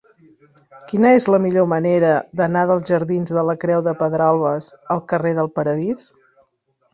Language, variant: Catalan, Central